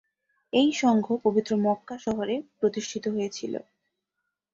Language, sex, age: Bengali, female, 19-29